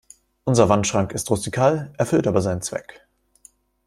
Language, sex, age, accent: German, male, 19-29, Deutschland Deutsch